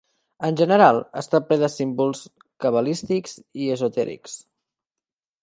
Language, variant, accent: Catalan, Central, gironí